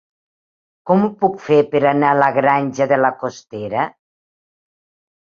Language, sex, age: Catalan, female, 60-69